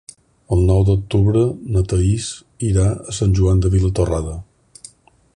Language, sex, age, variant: Catalan, male, 50-59, Balear